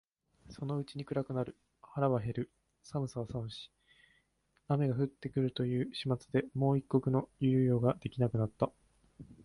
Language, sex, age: Japanese, male, 19-29